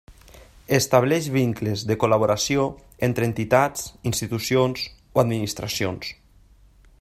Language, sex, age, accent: Catalan, male, 30-39, valencià